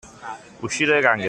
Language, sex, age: Italian, male, 30-39